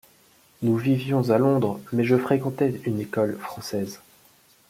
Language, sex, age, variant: French, male, 30-39, Français de métropole